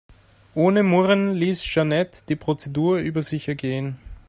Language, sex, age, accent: German, male, 19-29, Österreichisches Deutsch